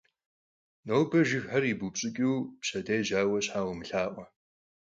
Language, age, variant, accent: Kabardian, 19-29, Адыгэбзэ (Къэбэрдей, Кирил, псоми зэдай), Джылэхъстэней (Gilahsteney)